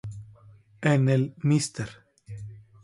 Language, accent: Spanish, México